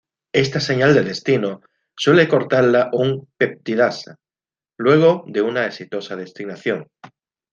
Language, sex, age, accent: Spanish, male, 40-49, España: Sur peninsular (Andalucia, Extremadura, Murcia)